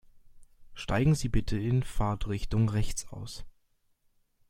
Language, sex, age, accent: German, male, under 19, Deutschland Deutsch